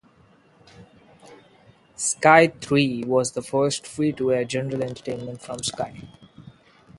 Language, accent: English, India and South Asia (India, Pakistan, Sri Lanka)